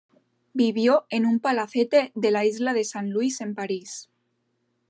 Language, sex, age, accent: Spanish, female, under 19, España: Norte peninsular (Asturias, Castilla y León, Cantabria, País Vasco, Navarra, Aragón, La Rioja, Guadalajara, Cuenca)